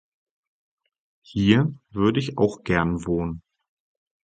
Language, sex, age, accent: German, male, 30-39, Deutschland Deutsch